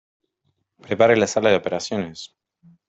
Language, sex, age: Spanish, male, 30-39